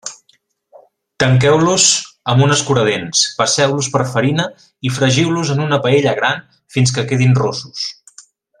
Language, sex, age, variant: Catalan, male, 40-49, Central